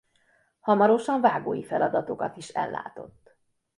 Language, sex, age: Hungarian, female, 50-59